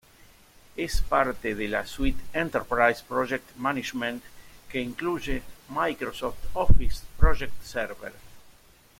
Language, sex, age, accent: Spanish, male, 60-69, Rioplatense: Argentina, Uruguay, este de Bolivia, Paraguay